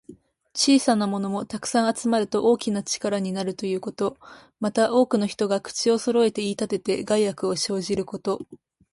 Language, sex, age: Japanese, female, 19-29